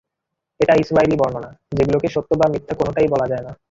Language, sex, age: Bengali, male, 19-29